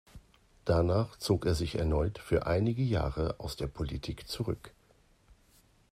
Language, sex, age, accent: German, male, 40-49, Deutschland Deutsch